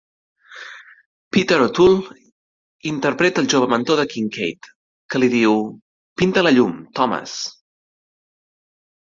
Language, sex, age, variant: Catalan, male, 30-39, Central